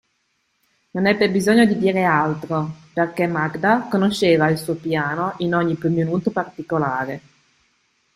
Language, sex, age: Italian, female, 30-39